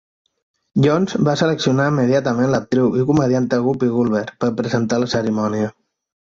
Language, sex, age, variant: Catalan, male, 30-39, Central